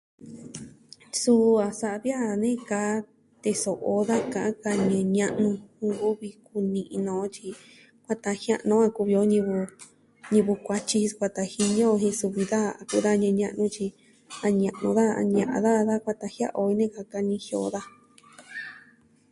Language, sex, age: Southwestern Tlaxiaco Mixtec, female, 19-29